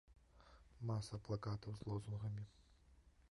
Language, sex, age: Belarusian, male, 19-29